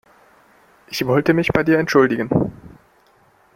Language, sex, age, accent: German, male, 19-29, Deutschland Deutsch